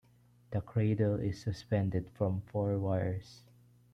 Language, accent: English, Filipino